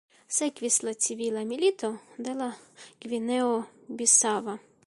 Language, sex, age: Esperanto, female, 19-29